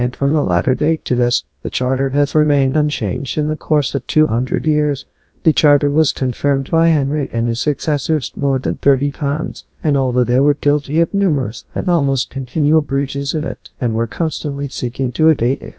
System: TTS, GlowTTS